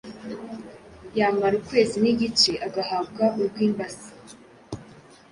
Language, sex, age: Kinyarwanda, female, under 19